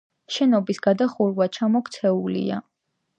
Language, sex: Georgian, female